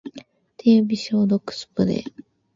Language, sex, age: Japanese, female, 19-29